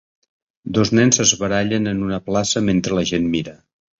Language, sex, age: Catalan, male, 50-59